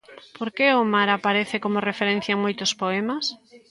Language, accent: Galician, Normativo (estándar)